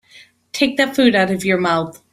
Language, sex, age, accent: English, female, 40-49, United States English